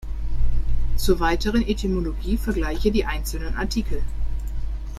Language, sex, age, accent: German, female, 30-39, Deutschland Deutsch